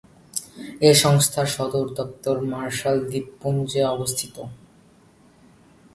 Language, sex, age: Bengali, male, under 19